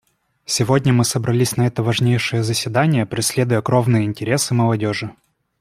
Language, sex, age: Russian, male, 19-29